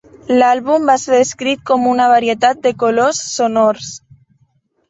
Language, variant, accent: Catalan, Septentrional, septentrional